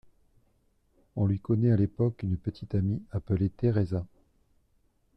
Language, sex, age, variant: French, male, 40-49, Français de métropole